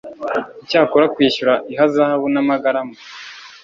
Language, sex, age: Kinyarwanda, male, 19-29